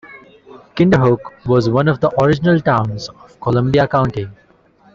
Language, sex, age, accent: English, male, 19-29, India and South Asia (India, Pakistan, Sri Lanka)